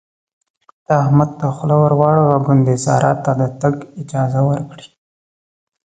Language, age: Pashto, 19-29